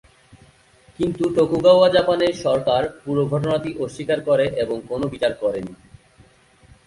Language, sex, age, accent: Bengali, male, 19-29, Native